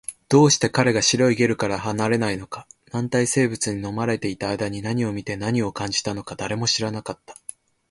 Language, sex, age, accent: Japanese, male, 19-29, 標準語